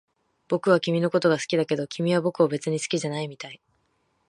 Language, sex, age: Japanese, female, 19-29